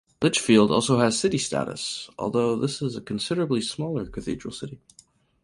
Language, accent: English, United States English